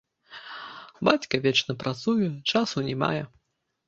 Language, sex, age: Belarusian, male, 30-39